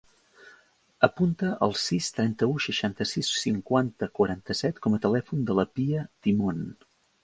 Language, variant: Catalan, Central